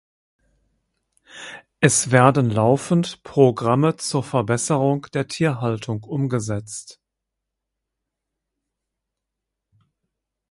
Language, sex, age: German, male, 50-59